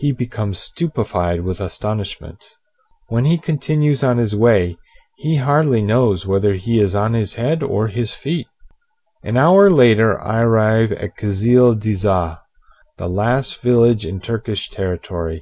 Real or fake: real